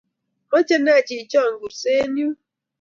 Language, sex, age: Kalenjin, female, 40-49